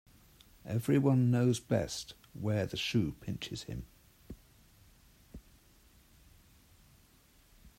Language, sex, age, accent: English, male, 50-59, England English